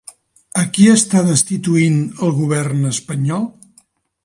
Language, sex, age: Catalan, male, 60-69